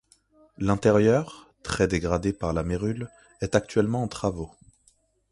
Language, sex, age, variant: French, male, 19-29, Français de métropole